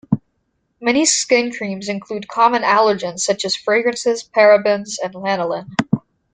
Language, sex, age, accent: English, female, under 19, United States English